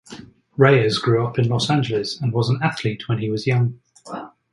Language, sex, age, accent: English, male, 30-39, England English